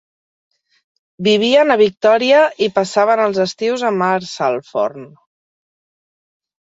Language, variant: Catalan, Central